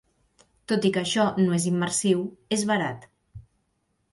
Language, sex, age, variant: Catalan, female, 19-29, Central